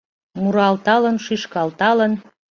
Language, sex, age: Mari, female, 40-49